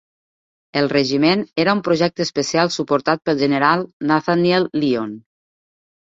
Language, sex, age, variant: Catalan, female, 30-39, Nord-Occidental